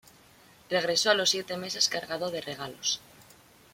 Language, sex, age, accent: Spanish, female, 19-29, España: Norte peninsular (Asturias, Castilla y León, Cantabria, País Vasco, Navarra, Aragón, La Rioja, Guadalajara, Cuenca)